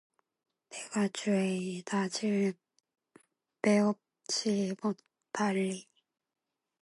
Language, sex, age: Korean, female, 19-29